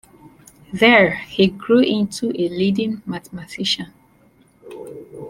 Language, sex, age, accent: English, female, 19-29, England English